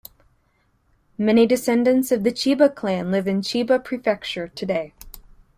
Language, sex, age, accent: English, female, 19-29, United States English